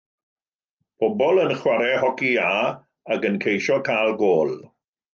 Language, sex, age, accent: Welsh, male, 50-59, Y Deyrnas Unedig Cymraeg